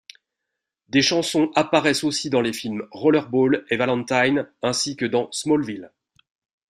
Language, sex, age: French, male, 40-49